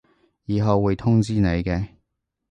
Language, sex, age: Cantonese, male, 30-39